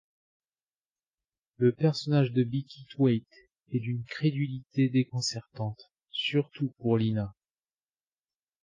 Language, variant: French, Français de métropole